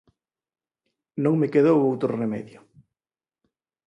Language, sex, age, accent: Galician, male, 40-49, Normativo (estándar)